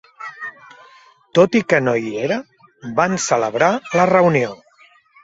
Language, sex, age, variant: Catalan, male, 40-49, Central